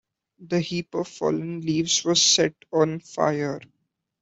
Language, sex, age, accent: English, male, under 19, India and South Asia (India, Pakistan, Sri Lanka)